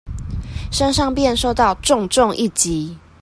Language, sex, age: Chinese, female, 19-29